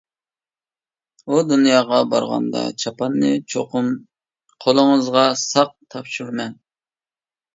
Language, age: Uyghur, 30-39